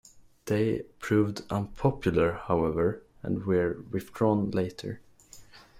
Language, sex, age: English, male, under 19